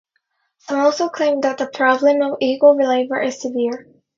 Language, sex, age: English, female, 19-29